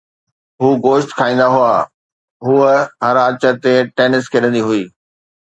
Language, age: Sindhi, 40-49